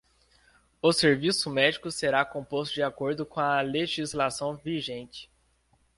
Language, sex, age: Portuguese, male, 19-29